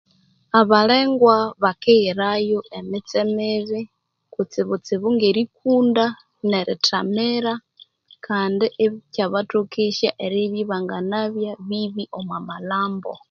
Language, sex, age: Konzo, female, 30-39